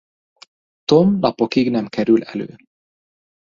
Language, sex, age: Hungarian, male, 30-39